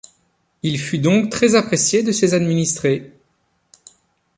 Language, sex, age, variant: French, male, 40-49, Français de métropole